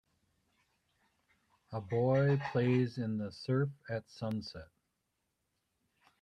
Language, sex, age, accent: English, male, 40-49, United States English